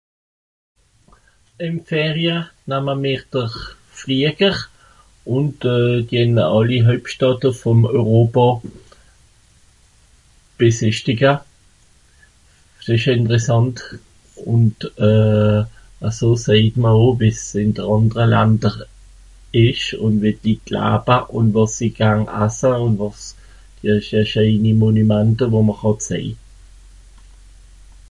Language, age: Swiss German, 50-59